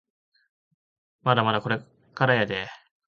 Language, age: Japanese, 19-29